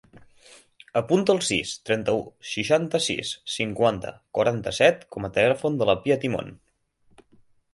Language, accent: Catalan, central; nord-occidental